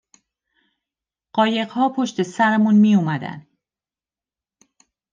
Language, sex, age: Persian, female, 40-49